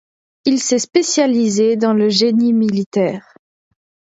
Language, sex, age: French, female, 19-29